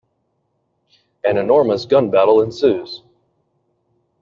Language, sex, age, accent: English, male, 30-39, United States English